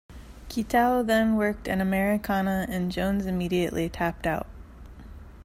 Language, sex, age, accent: English, female, 30-39, United States English